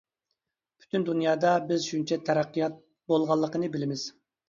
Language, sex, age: Uyghur, male, 30-39